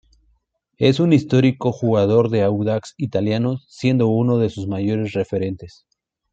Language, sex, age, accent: Spanish, male, 19-29, México